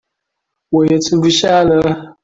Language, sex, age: Chinese, male, 19-29